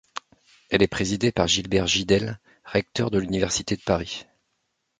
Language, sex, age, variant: French, male, 40-49, Français de métropole